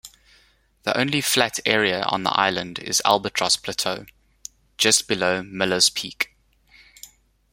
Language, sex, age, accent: English, male, 30-39, Southern African (South Africa, Zimbabwe, Namibia)